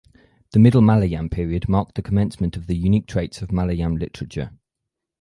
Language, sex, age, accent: English, male, 19-29, England English